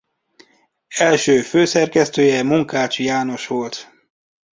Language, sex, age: Hungarian, male, 30-39